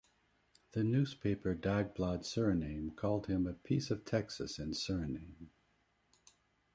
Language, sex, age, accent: English, male, 60-69, United States English